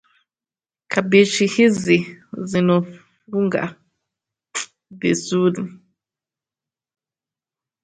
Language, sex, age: English, female, 19-29